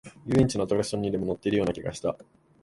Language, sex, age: Japanese, male, 19-29